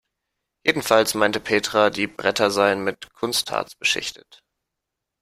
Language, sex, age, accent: German, male, 19-29, Deutschland Deutsch